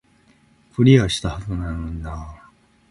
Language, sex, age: Japanese, male, 60-69